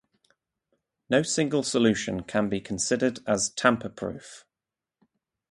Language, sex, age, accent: English, male, 19-29, England English